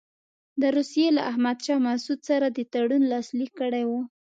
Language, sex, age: Pashto, female, 30-39